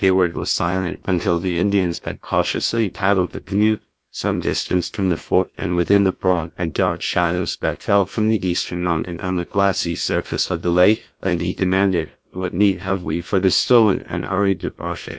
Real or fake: fake